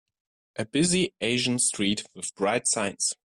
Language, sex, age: English, male, 19-29